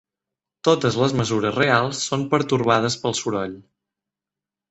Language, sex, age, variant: Catalan, male, 19-29, Septentrional